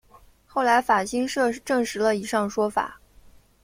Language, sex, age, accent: Chinese, female, 30-39, 出生地：上海市